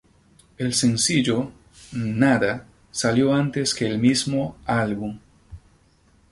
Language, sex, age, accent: Spanish, male, 30-39, Andino-Pacífico: Colombia, Perú, Ecuador, oeste de Bolivia y Venezuela andina